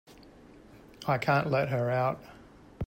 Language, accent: English, Australian English